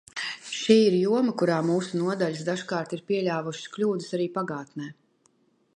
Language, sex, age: Latvian, female, 40-49